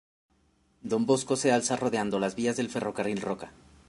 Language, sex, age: Spanish, male, 30-39